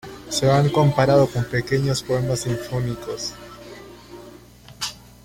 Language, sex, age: Spanish, male, 19-29